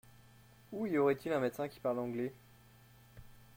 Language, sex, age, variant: French, male, 19-29, Français de métropole